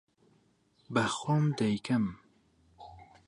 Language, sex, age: Central Kurdish, male, 19-29